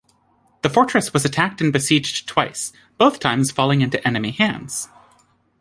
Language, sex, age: English, female, 30-39